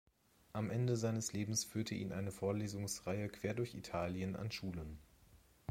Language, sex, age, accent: German, male, 30-39, Deutschland Deutsch